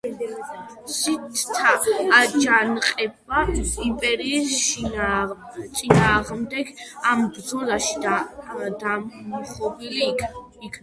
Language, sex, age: Georgian, female, under 19